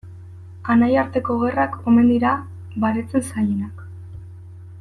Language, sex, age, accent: Basque, female, 19-29, Erdialdekoa edo Nafarra (Gipuzkoa, Nafarroa)